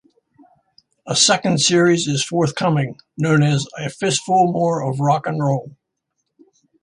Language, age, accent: English, 60-69, United States English